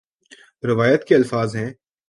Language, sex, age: Urdu, male, 19-29